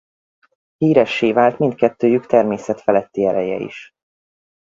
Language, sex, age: Hungarian, male, 30-39